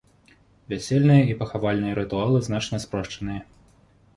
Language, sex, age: Belarusian, male, 19-29